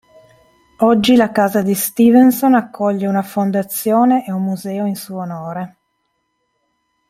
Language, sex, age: Italian, female, 40-49